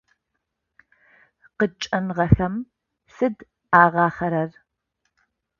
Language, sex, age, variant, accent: Adyghe, female, 50-59, Адыгабзэ (Кирил, пстэумэ зэдыряе), Бжъэдыгъу (Bjeduğ)